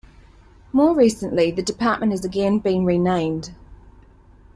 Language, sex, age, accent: English, female, 30-39, New Zealand English